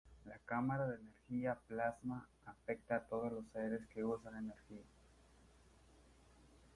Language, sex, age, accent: Spanish, male, 19-29, México